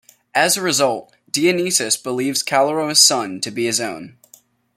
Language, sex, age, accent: English, male, under 19, United States English